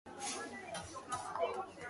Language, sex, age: English, female, 19-29